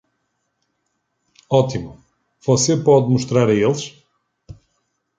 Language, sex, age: Portuguese, male, 40-49